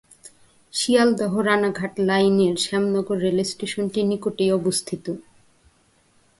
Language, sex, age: Bengali, female, 30-39